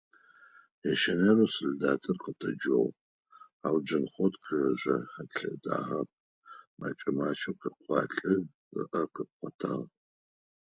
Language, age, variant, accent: Adyghe, 40-49, Адыгабзэ (Кирил, пстэумэ зэдыряе), Кıэмгуй (Çemguy)